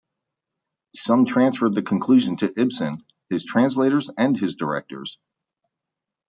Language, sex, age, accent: English, male, 50-59, United States English